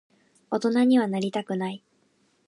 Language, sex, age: Japanese, female, 19-29